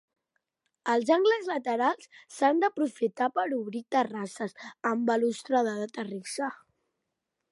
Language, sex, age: Catalan, female, 40-49